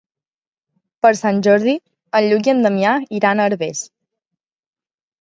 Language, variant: Catalan, Central